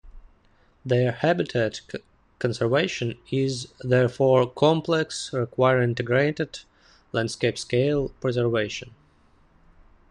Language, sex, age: English, male, 19-29